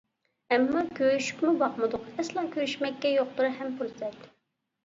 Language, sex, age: Uyghur, female, 19-29